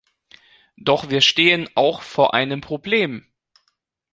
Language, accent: German, Deutschland Deutsch